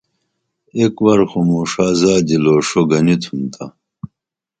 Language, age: Dameli, 50-59